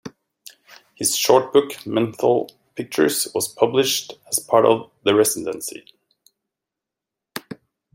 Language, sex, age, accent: English, male, 40-49, United States English